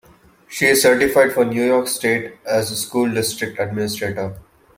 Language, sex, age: English, male, 19-29